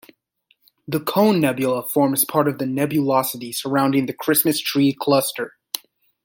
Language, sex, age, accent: English, male, 19-29, United States English